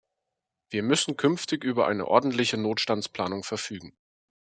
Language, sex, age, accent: German, male, 30-39, Deutschland Deutsch